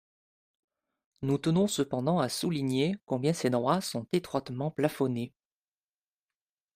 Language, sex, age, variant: French, male, 19-29, Français de métropole